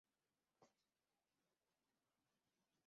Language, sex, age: Swahili, male, 30-39